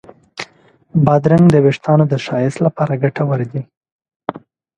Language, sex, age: Pashto, male, 19-29